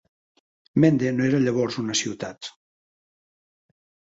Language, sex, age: Catalan, male, 50-59